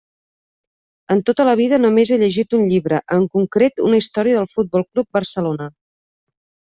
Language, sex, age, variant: Catalan, female, 40-49, Central